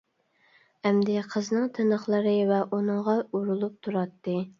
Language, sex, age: Uyghur, female, 19-29